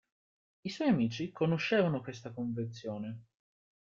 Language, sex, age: Italian, male, under 19